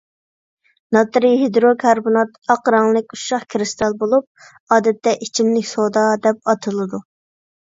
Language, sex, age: Uyghur, female, 30-39